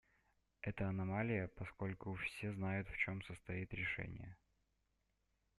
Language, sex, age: Russian, male, 19-29